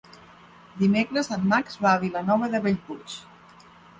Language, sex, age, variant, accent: Catalan, female, 50-59, Nord-Occidental, Empordanès